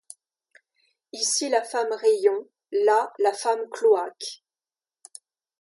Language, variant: French, Français de métropole